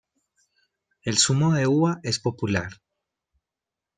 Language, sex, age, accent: Spanish, male, 30-39, Andino-Pacífico: Colombia, Perú, Ecuador, oeste de Bolivia y Venezuela andina